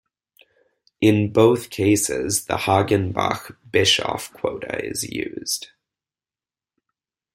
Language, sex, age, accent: English, male, 19-29, United States English